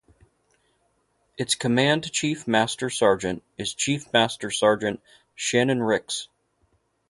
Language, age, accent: English, 30-39, United States English